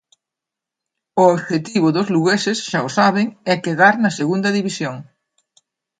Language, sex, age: Galician, female, 60-69